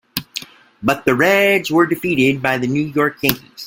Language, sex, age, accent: English, male, 50-59, United States English